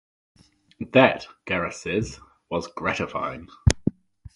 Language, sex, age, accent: English, male, 50-59, New Zealand English